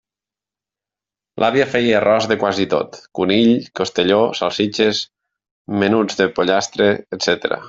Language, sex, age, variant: Catalan, male, 40-49, Nord-Occidental